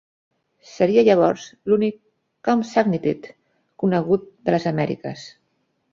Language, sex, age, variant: Catalan, female, 50-59, Nord-Occidental